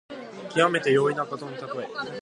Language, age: Japanese, 19-29